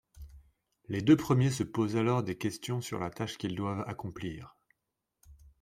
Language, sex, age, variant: French, male, 40-49, Français de métropole